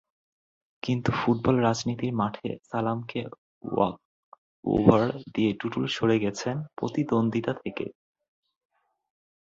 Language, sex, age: Bengali, male, 19-29